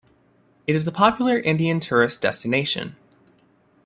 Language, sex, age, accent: English, male, under 19, United States English